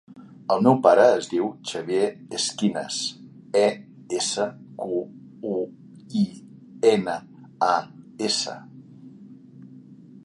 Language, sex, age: Catalan, male, 50-59